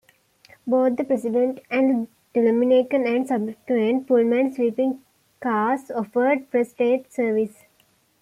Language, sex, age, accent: English, female, 19-29, United States English